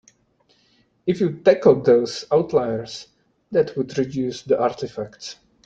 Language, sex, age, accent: English, male, 30-39, United States English